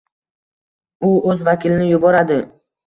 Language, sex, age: Uzbek, male, under 19